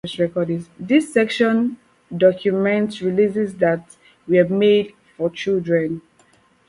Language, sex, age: English, female, 19-29